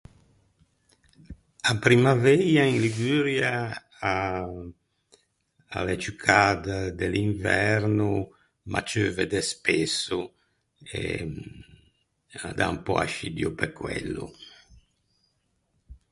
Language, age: Ligurian, 70-79